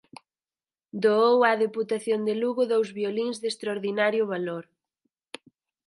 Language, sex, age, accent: Galician, female, 19-29, Central (sen gheada)